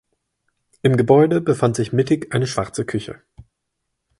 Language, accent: German, Deutschland Deutsch